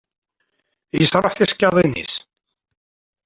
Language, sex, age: Kabyle, male, 19-29